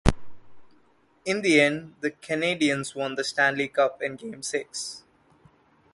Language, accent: English, India and South Asia (India, Pakistan, Sri Lanka)